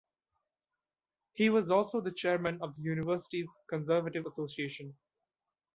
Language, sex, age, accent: English, male, 19-29, India and South Asia (India, Pakistan, Sri Lanka)